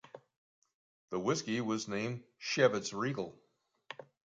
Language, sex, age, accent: English, male, 70-79, United States English